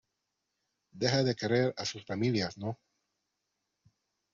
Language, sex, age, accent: Spanish, male, 19-29, México